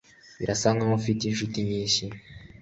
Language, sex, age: Kinyarwanda, male, 19-29